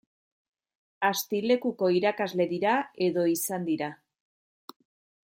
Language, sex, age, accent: Basque, female, 40-49, Mendebalekoa (Araba, Bizkaia, Gipuzkoako mendebaleko herri batzuk)